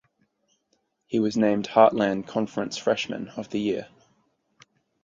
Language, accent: English, Australian English